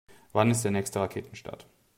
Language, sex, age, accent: German, male, 30-39, Deutschland Deutsch